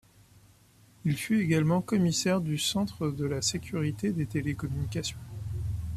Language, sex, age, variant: French, male, 40-49, Français de métropole